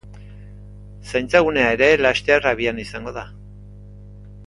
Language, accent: Basque, Erdialdekoa edo Nafarra (Gipuzkoa, Nafarroa)